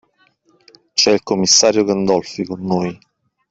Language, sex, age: Italian, male, 40-49